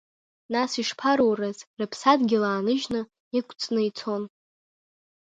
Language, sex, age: Abkhazian, female, under 19